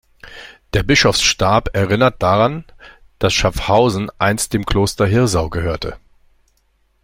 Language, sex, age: German, male, 40-49